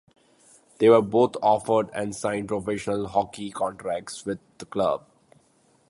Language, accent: English, India and South Asia (India, Pakistan, Sri Lanka)